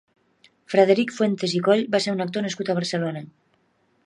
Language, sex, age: Catalan, female, 40-49